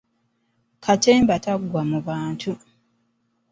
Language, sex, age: Ganda, female, 30-39